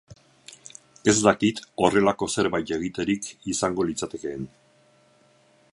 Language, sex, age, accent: Basque, male, 50-59, Erdialdekoa edo Nafarra (Gipuzkoa, Nafarroa)